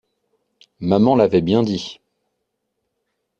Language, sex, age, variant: French, male, 30-39, Français de métropole